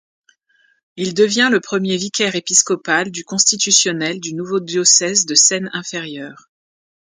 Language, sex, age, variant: French, female, 40-49, Français de métropole